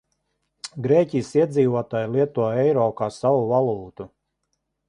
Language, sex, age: Latvian, male, 50-59